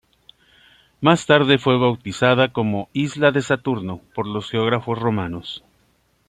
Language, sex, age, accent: Spanish, male, 60-69, México